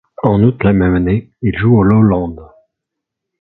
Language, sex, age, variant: French, male, 40-49, Français de métropole